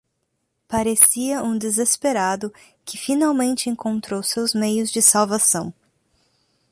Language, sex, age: Portuguese, female, 30-39